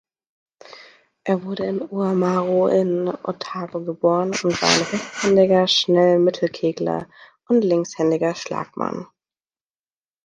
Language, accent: German, Deutschland Deutsch